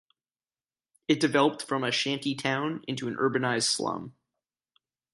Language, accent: English, United States English